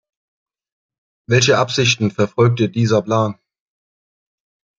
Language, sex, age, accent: German, male, 40-49, Deutschland Deutsch